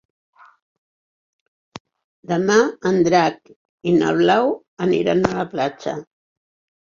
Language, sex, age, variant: Catalan, female, 70-79, Central